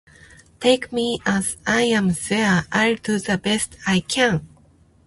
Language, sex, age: Japanese, female, 30-39